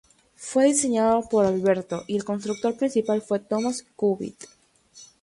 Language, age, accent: Spanish, 19-29, Andino-Pacífico: Colombia, Perú, Ecuador, oeste de Bolivia y Venezuela andina